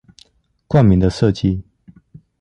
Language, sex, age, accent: Chinese, male, 19-29, 出生地：彰化縣